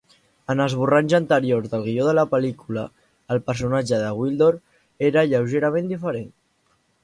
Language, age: Catalan, under 19